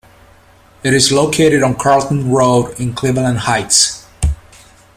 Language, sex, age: English, male, 40-49